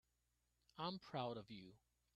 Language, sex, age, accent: English, male, 40-49, Hong Kong English